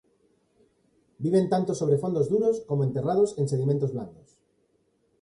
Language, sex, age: Spanish, male, 40-49